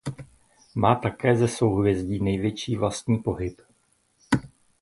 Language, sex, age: Czech, male, 50-59